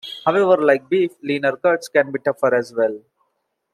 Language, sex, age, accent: English, male, 19-29, India and South Asia (India, Pakistan, Sri Lanka)